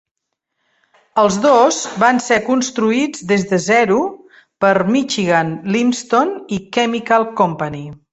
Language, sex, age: Catalan, female, 60-69